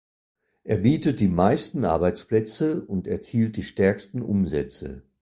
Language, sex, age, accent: German, male, 60-69, Deutschland Deutsch